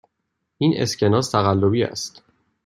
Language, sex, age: Persian, male, 19-29